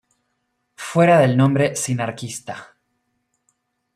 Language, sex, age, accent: Spanish, male, 19-29, Rioplatense: Argentina, Uruguay, este de Bolivia, Paraguay